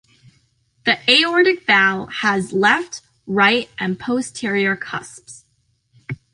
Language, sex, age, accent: English, female, under 19, United States English